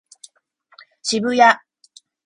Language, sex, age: Japanese, female, 50-59